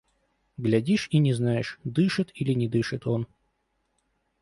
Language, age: Russian, 19-29